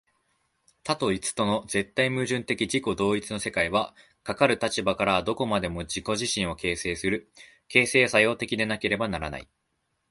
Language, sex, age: Japanese, male, 19-29